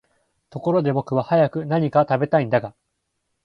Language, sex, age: Japanese, male, 19-29